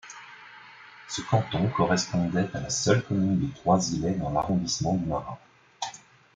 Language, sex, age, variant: French, male, 30-39, Français de métropole